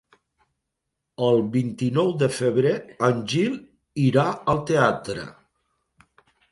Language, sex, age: Catalan, male, 60-69